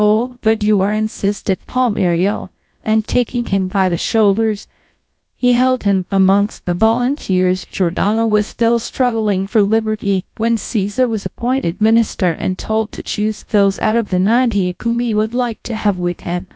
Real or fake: fake